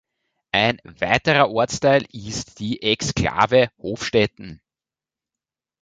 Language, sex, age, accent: German, male, 19-29, Österreichisches Deutsch